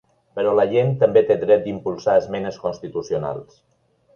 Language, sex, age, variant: Catalan, male, 50-59, Balear